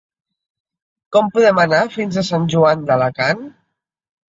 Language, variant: Catalan, Central